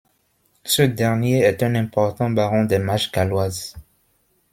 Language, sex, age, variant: French, male, 19-29, Français d'Afrique subsaharienne et des îles africaines